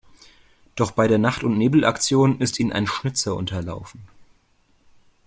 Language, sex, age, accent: German, male, 30-39, Deutschland Deutsch